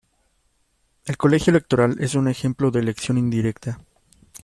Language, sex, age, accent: Spanish, male, 19-29, México